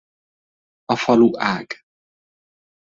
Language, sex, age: Hungarian, male, 30-39